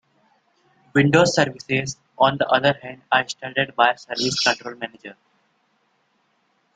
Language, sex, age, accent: English, male, under 19, India and South Asia (India, Pakistan, Sri Lanka)